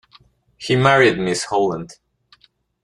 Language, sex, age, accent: English, male, 19-29, United States English